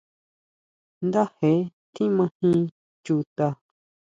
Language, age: Huautla Mazatec, 30-39